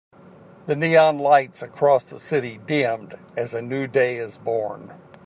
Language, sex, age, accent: English, male, 60-69, United States English